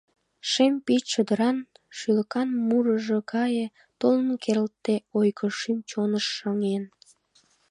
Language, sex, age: Mari, female, 19-29